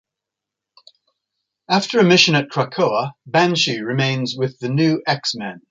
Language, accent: English, England English